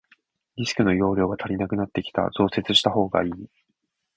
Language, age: Japanese, 19-29